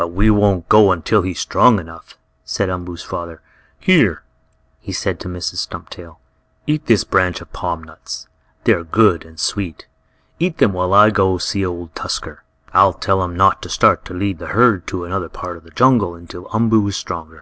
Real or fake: real